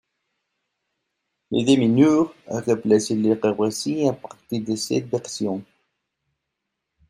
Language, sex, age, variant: French, male, 50-59, Français de métropole